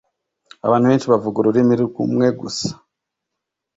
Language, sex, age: Kinyarwanda, male, 19-29